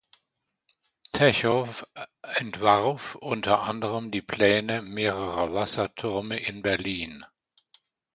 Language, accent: German, Deutschland Deutsch